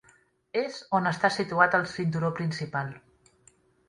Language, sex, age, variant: Catalan, female, 40-49, Central